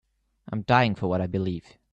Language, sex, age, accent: English, male, under 19, England English